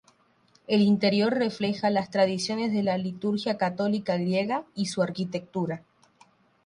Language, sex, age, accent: Spanish, female, 19-29, Rioplatense: Argentina, Uruguay, este de Bolivia, Paraguay